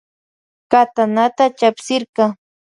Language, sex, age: Loja Highland Quichua, female, 19-29